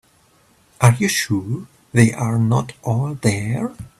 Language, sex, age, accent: English, male, 30-39, England English